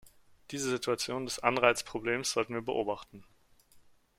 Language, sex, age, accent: German, male, 30-39, Deutschland Deutsch